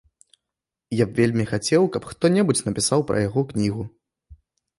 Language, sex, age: Belarusian, male, 19-29